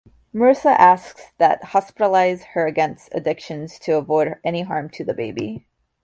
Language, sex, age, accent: English, female, 19-29, United States English